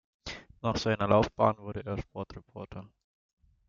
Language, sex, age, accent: German, male, 19-29, Deutschland Deutsch